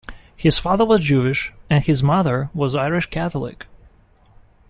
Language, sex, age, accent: English, male, 19-29, United States English